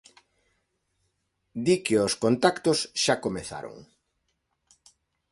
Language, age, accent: Galician, 40-49, Normativo (estándar)